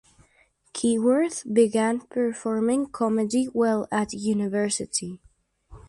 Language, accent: English, West Indies and Bermuda (Bahamas, Bermuda, Jamaica, Trinidad)